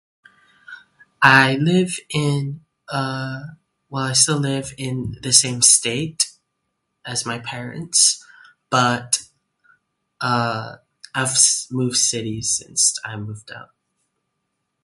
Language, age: English, under 19